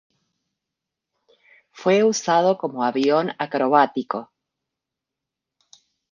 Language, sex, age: Spanish, female, 60-69